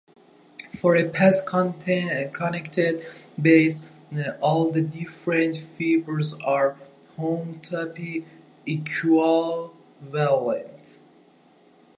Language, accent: English, United States English